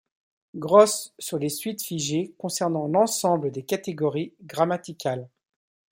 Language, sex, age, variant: French, male, 50-59, Français de métropole